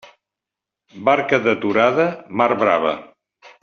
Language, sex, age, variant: Catalan, male, 70-79, Central